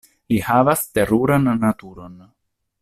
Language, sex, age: Esperanto, male, 30-39